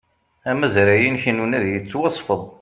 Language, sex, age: Kabyle, male, 40-49